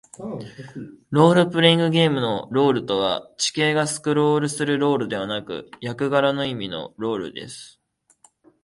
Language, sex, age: Japanese, male, 19-29